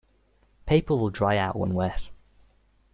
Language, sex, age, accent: English, male, 19-29, Irish English